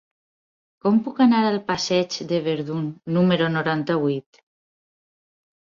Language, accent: Catalan, valencià